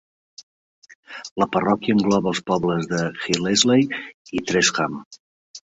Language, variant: Catalan, Central